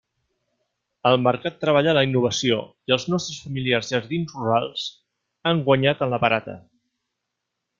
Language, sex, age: Catalan, male, 40-49